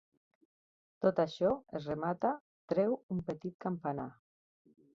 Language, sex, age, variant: Catalan, female, 50-59, Central